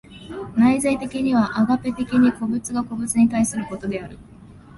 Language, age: Japanese, 19-29